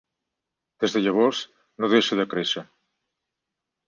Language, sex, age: Catalan, male, 40-49